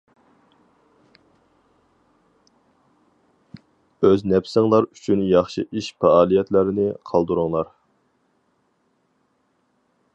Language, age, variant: Uyghur, 30-39, ئۇيغۇر تىلى